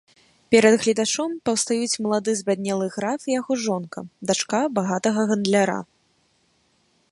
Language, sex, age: Belarusian, female, 19-29